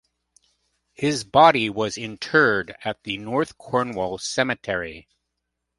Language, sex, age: English, male, 50-59